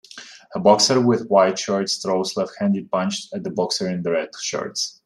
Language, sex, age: English, male, 30-39